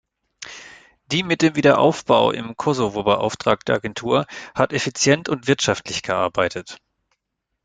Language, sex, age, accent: German, male, 40-49, Deutschland Deutsch